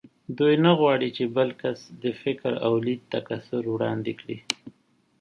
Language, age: Pashto, 30-39